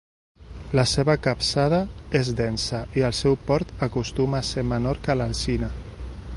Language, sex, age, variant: Catalan, male, 40-49, Central